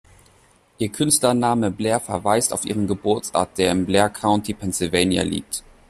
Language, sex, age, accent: German, male, 19-29, Deutschland Deutsch